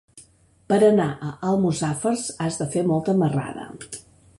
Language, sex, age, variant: Catalan, female, 50-59, Central